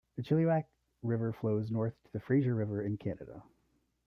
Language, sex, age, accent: English, male, 30-39, United States English